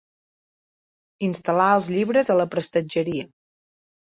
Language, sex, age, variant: Catalan, female, 30-39, Central